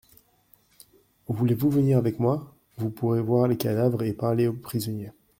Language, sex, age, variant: French, male, 19-29, Français de métropole